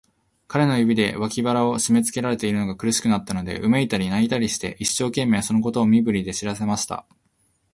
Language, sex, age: Japanese, male, 19-29